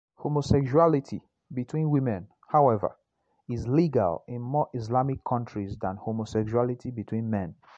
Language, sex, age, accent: English, male, 19-29, Southern African (South Africa, Zimbabwe, Namibia)